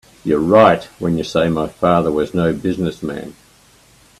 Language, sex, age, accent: English, male, 80-89, Australian English